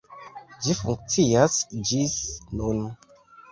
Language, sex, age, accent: Esperanto, male, 19-29, Internacia